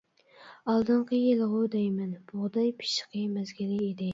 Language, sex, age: Uyghur, female, 19-29